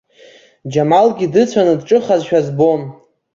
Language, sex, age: Abkhazian, male, under 19